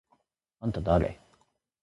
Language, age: Japanese, 30-39